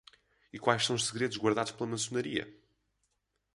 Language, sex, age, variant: Portuguese, male, 19-29, Portuguese (Portugal)